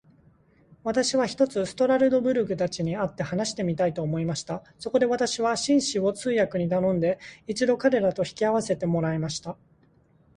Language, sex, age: Japanese, male, 30-39